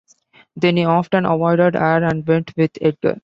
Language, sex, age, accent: English, male, 19-29, India and South Asia (India, Pakistan, Sri Lanka)